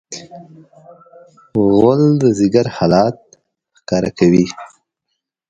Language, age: Pashto, 19-29